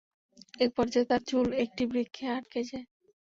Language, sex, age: Bengali, female, 19-29